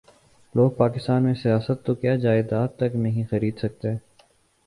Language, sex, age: Urdu, male, 19-29